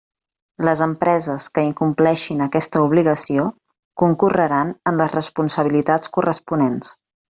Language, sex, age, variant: Catalan, female, 30-39, Central